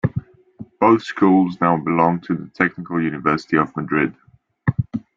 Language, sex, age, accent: English, male, 19-29, England English